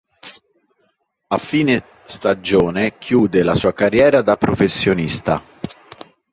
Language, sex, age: Italian, male, 40-49